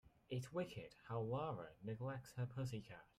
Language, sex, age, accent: English, male, under 19, England English